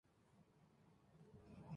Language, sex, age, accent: Spanish, male, 19-29, México